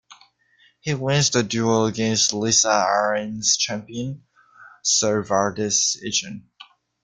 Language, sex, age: English, male, under 19